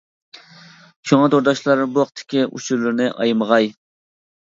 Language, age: Uyghur, 19-29